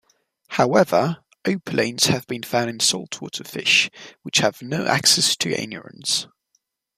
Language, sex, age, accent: English, male, 19-29, England English